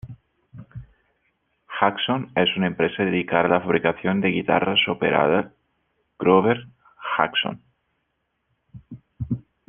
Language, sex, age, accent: Spanish, male, 19-29, España: Centro-Sur peninsular (Madrid, Toledo, Castilla-La Mancha)